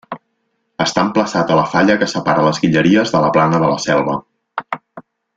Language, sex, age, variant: Catalan, male, 40-49, Central